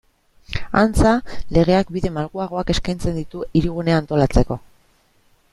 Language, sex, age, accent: Basque, female, 30-39, Mendebalekoa (Araba, Bizkaia, Gipuzkoako mendebaleko herri batzuk)